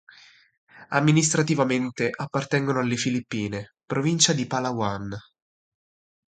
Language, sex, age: Italian, male, 19-29